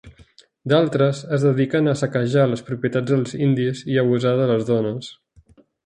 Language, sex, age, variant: Catalan, male, 30-39, Central